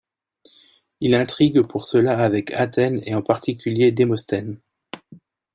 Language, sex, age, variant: French, male, 30-39, Français de métropole